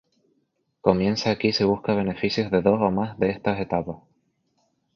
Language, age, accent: Spanish, 19-29, España: Islas Canarias